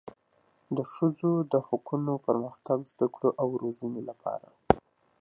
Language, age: Pashto, 19-29